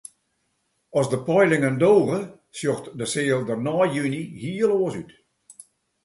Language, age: Western Frisian, 70-79